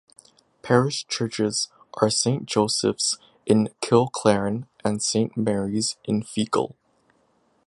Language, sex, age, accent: English, male, 19-29, Canadian English